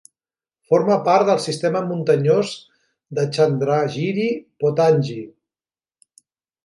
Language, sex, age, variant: Catalan, male, 40-49, Central